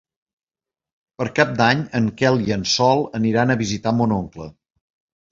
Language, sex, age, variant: Catalan, male, 50-59, Central